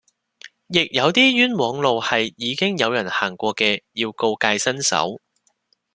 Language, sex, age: Cantonese, male, 30-39